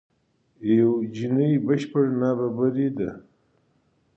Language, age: Pashto, 40-49